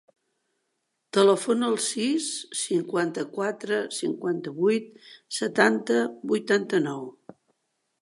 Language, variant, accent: Catalan, Central, septentrional